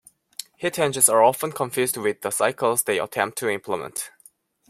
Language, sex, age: English, male, 19-29